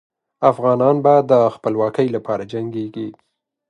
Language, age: Pashto, 30-39